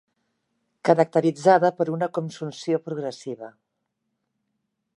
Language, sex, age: Catalan, female, 60-69